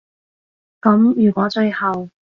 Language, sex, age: Cantonese, female, 19-29